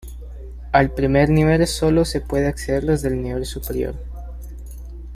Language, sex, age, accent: Spanish, male, 19-29, Andino-Pacífico: Colombia, Perú, Ecuador, oeste de Bolivia y Venezuela andina